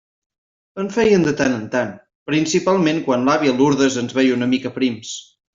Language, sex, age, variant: Catalan, male, 19-29, Central